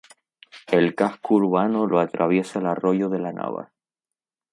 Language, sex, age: Spanish, male, 19-29